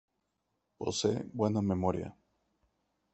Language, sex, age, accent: Spanish, male, 30-39, México